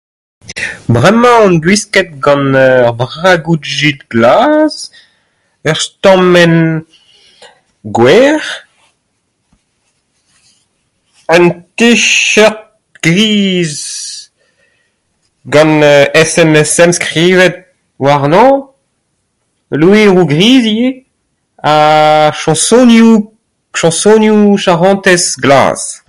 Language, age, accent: Breton, 30-39, Kerneveg; Leoneg